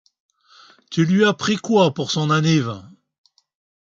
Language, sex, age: French, male, 60-69